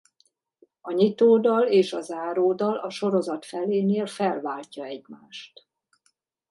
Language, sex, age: Hungarian, female, 50-59